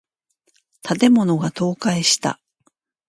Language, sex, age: Japanese, female, 40-49